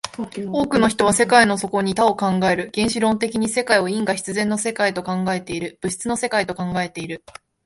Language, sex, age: Japanese, female, 19-29